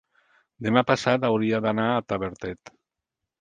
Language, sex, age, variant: Catalan, male, 50-59, Central